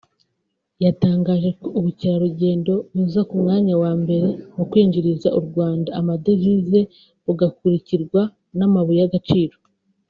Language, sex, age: Kinyarwanda, female, 19-29